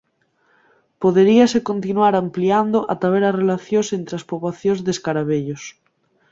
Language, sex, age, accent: Galician, female, 19-29, Central (gheada)